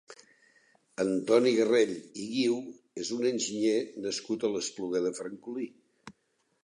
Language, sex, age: Catalan, male, 60-69